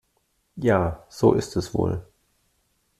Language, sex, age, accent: German, male, 40-49, Deutschland Deutsch